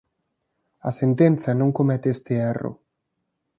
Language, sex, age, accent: Galician, male, 19-29, Atlántico (seseo e gheada)